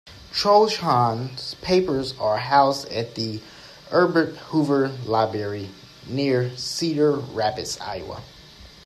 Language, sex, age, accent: English, male, 19-29, United States English